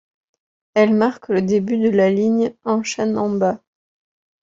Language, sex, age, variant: French, female, 30-39, Français de métropole